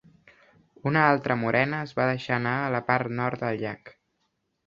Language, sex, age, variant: Catalan, male, under 19, Central